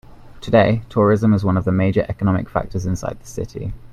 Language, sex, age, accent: English, male, 19-29, England English